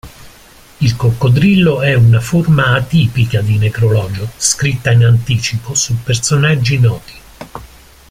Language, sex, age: Italian, male, 50-59